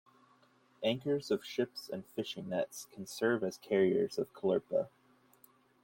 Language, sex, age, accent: English, male, 30-39, United States English